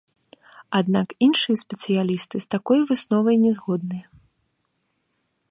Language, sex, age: Belarusian, female, 19-29